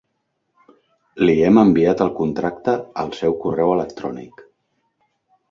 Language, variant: Catalan, Central